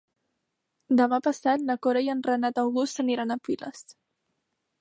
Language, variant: Catalan, Central